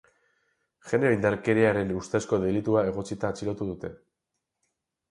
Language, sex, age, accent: Basque, male, 40-49, Mendebalekoa (Araba, Bizkaia, Gipuzkoako mendebaleko herri batzuk)